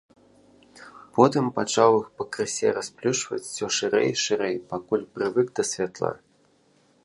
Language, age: Belarusian, 30-39